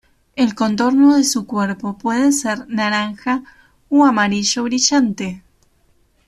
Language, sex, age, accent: Spanish, female, 19-29, Rioplatense: Argentina, Uruguay, este de Bolivia, Paraguay